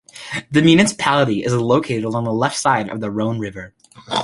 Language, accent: English, United States English